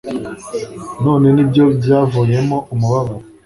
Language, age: Kinyarwanda, 19-29